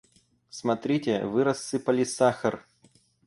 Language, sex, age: Russian, male, 19-29